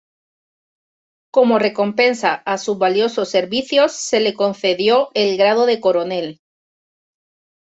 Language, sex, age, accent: Spanish, female, 40-49, España: Centro-Sur peninsular (Madrid, Toledo, Castilla-La Mancha)